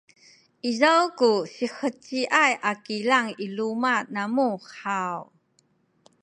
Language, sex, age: Sakizaya, female, 50-59